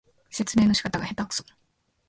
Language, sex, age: Japanese, female, 19-29